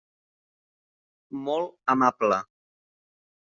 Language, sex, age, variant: Catalan, male, 19-29, Central